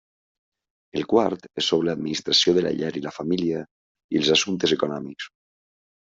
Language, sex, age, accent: Catalan, male, 40-49, valencià